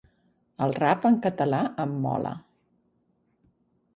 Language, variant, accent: Catalan, Central, central